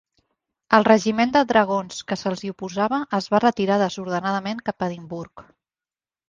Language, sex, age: Catalan, female, 40-49